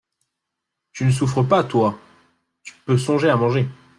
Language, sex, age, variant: French, female, 19-29, Français de métropole